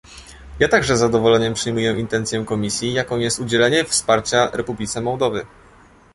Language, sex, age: Polish, male, 19-29